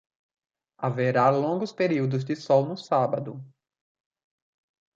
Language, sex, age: Portuguese, male, 19-29